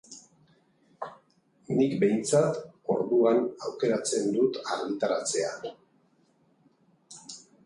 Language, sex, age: Basque, male, 50-59